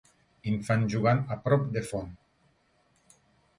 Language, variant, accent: Catalan, Nord-Occidental, nord-occidental